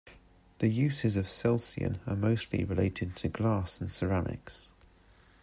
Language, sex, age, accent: English, male, 30-39, England English